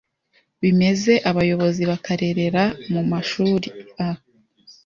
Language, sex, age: Kinyarwanda, male, 40-49